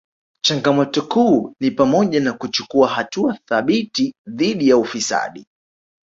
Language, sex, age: Swahili, male, 19-29